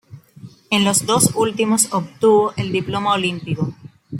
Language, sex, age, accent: Spanish, female, 19-29, Caribe: Cuba, Venezuela, Puerto Rico, República Dominicana, Panamá, Colombia caribeña, México caribeño, Costa del golfo de México